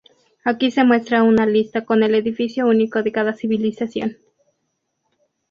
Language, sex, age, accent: Spanish, female, under 19, México